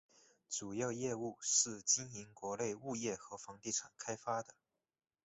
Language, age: Chinese, 19-29